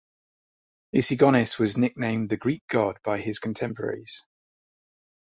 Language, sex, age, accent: English, male, 40-49, England English